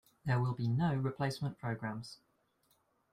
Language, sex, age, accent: English, male, 19-29, England English